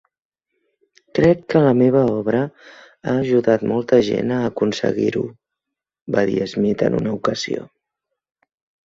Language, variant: Catalan, Central